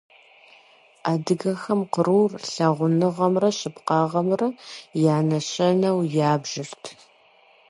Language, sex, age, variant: Kabardian, female, 30-39, Адыгэбзэ (Къэбэрдей, Кирил, псоми зэдай)